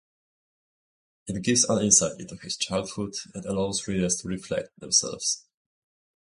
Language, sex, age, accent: English, male, 19-29, England English